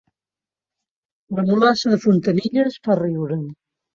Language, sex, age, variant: Catalan, female, 70-79, Central